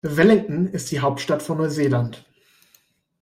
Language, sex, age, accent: German, male, 19-29, Deutschland Deutsch